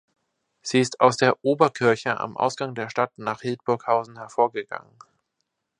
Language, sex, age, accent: German, male, under 19, Deutschland Deutsch